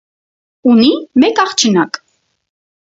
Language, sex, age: Armenian, female, 30-39